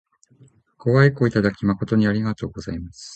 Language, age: Japanese, 50-59